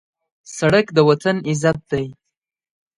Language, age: Pashto, 19-29